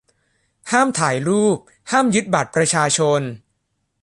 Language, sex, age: Thai, male, under 19